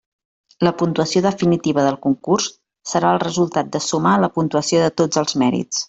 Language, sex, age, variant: Catalan, female, 30-39, Central